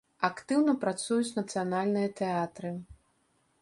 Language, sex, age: Belarusian, female, 40-49